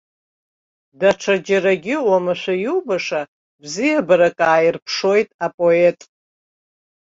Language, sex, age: Abkhazian, female, 60-69